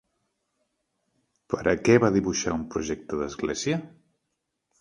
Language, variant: Catalan, Central